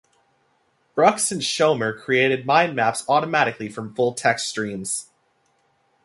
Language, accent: English, United States English